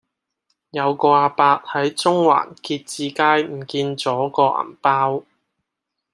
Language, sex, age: Cantonese, male, 19-29